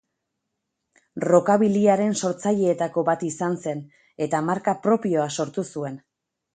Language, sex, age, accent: Basque, female, 30-39, Mendebalekoa (Araba, Bizkaia, Gipuzkoako mendebaleko herri batzuk)